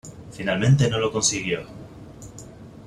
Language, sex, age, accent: Spanish, male, 19-29, España: Islas Canarias